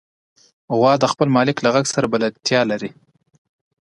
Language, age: Pashto, 19-29